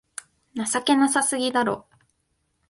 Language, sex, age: Japanese, female, 19-29